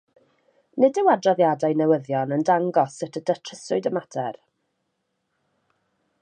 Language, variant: Welsh, South-Western Welsh